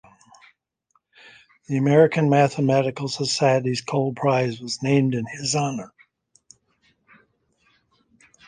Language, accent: English, United States English